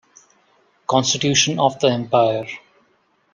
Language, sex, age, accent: English, male, 30-39, India and South Asia (India, Pakistan, Sri Lanka)